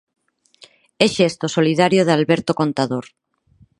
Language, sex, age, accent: Galician, female, 40-49, Normativo (estándar); Neofalante